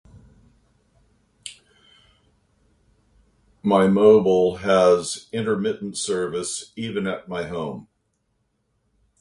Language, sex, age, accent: English, male, 60-69, United States English